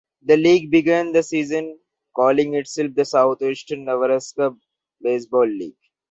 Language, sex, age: English, male, 19-29